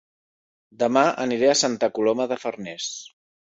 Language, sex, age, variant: Catalan, male, 30-39, Central